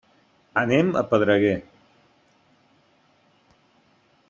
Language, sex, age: Catalan, male, 50-59